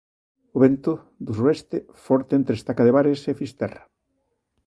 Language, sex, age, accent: Galician, male, 50-59, Normativo (estándar)